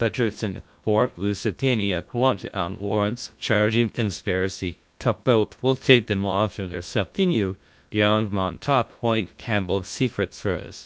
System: TTS, GlowTTS